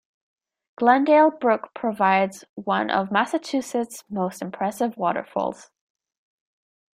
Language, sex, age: English, female, 19-29